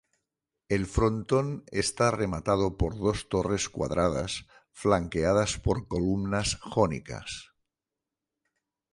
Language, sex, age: Spanish, male, 60-69